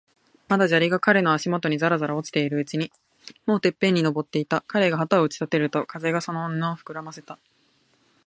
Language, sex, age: Japanese, female, 19-29